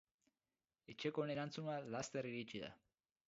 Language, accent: Basque, Mendebalekoa (Araba, Bizkaia, Gipuzkoako mendebaleko herri batzuk)